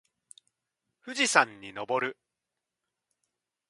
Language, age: Japanese, 30-39